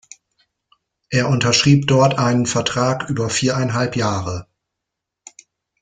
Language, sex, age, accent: German, male, 40-49, Deutschland Deutsch